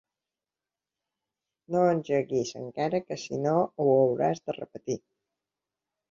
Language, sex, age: Catalan, female, 50-59